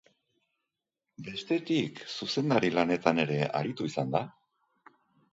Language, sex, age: Basque, male, 50-59